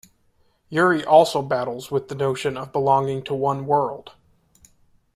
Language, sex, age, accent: English, male, 30-39, United States English